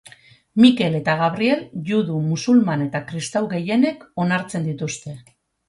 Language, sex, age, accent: Basque, female, 40-49, Mendebalekoa (Araba, Bizkaia, Gipuzkoako mendebaleko herri batzuk)